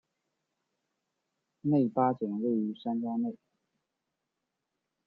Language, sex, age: Chinese, male, 19-29